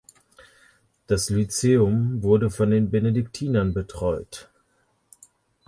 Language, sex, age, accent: German, male, 19-29, Deutschland Deutsch